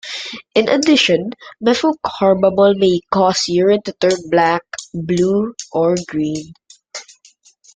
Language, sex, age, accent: English, male, under 19, Filipino